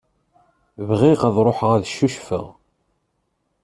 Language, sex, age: Kabyle, male, 19-29